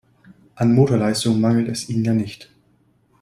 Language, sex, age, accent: German, male, under 19, Deutschland Deutsch